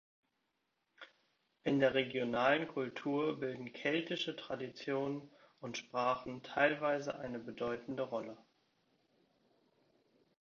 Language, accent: German, Deutschland Deutsch